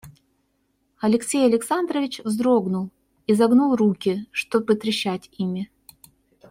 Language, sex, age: Russian, female, 40-49